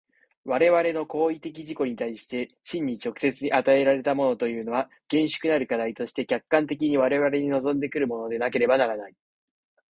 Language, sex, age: Japanese, male, 19-29